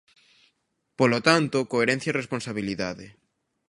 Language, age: Galician, 19-29